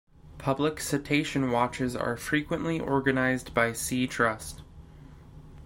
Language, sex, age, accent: English, male, 19-29, United States English